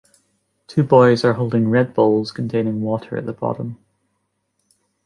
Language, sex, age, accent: English, female, 19-29, Scottish English